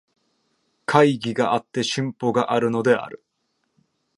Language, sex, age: Japanese, male, 19-29